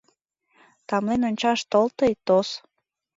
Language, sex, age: Mari, female, 19-29